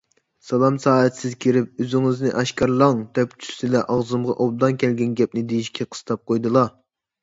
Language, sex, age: Uyghur, male, 19-29